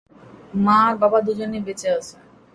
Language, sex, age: Bengali, female, 30-39